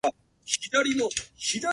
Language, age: Japanese, 30-39